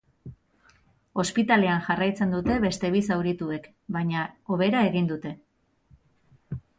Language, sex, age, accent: Basque, male, 30-39, Mendebalekoa (Araba, Bizkaia, Gipuzkoako mendebaleko herri batzuk)